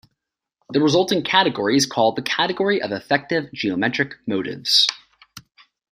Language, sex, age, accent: English, male, 19-29, United States English